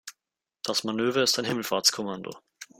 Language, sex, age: German, male, under 19